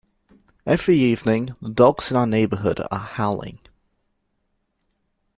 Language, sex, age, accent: English, male, 19-29, England English